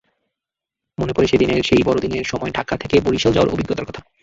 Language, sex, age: Bengali, male, 19-29